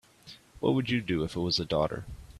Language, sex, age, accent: English, male, 19-29, Canadian English